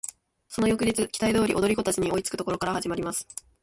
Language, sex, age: Japanese, female, under 19